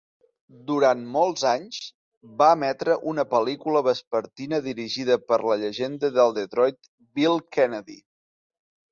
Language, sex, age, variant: Catalan, male, 40-49, Central